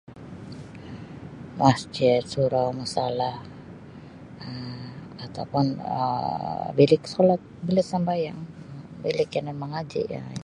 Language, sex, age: Sabah Bisaya, female, 50-59